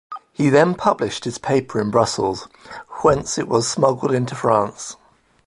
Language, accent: English, England English